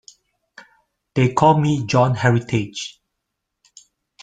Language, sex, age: English, male, 50-59